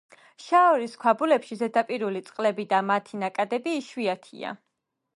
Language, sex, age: Georgian, female, 19-29